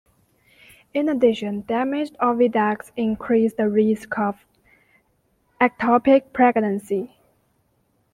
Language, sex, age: English, female, 19-29